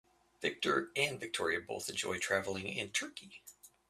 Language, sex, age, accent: English, male, 50-59, United States English